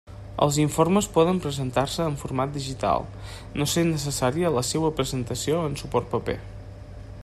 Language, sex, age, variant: Catalan, male, 30-39, Nord-Occidental